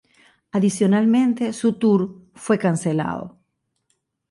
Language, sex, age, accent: Spanish, female, 60-69, Caribe: Cuba, Venezuela, Puerto Rico, República Dominicana, Panamá, Colombia caribeña, México caribeño, Costa del golfo de México